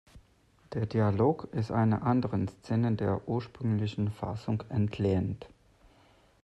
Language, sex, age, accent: German, male, 30-39, Deutschland Deutsch